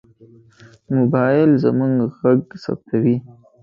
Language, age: Pashto, 19-29